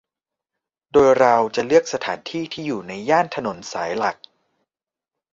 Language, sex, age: Thai, male, 19-29